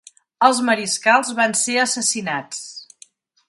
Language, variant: Catalan, Central